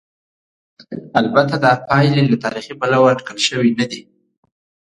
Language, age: Pashto, 19-29